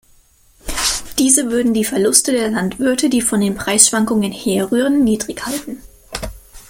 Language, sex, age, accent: German, female, 19-29, Deutschland Deutsch